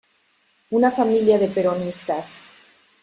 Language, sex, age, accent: Spanish, female, 50-59, México